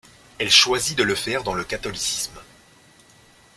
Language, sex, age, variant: French, male, 30-39, Français de métropole